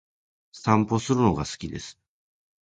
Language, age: Japanese, 40-49